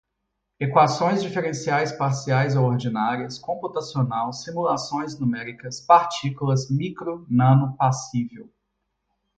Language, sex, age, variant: Portuguese, male, 30-39, Portuguese (Brasil)